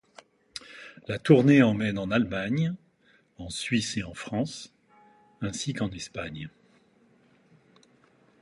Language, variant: French, Français de métropole